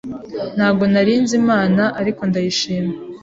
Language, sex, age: Kinyarwanda, female, 19-29